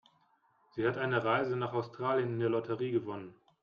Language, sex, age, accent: German, male, 19-29, Deutschland Deutsch